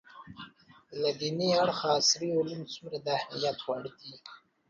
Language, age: Pashto, 19-29